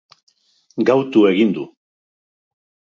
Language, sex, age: Basque, male, 60-69